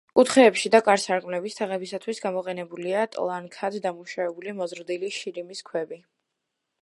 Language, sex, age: Georgian, female, under 19